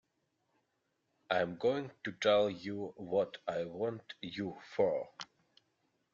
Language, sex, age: English, male, 19-29